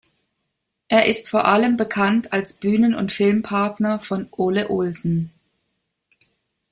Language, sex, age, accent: German, female, 50-59, Deutschland Deutsch